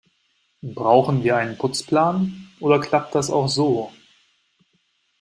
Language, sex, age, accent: German, male, 19-29, Deutschland Deutsch